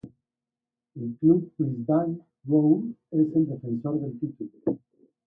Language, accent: Spanish, México